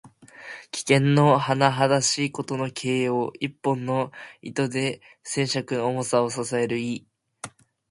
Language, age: Japanese, under 19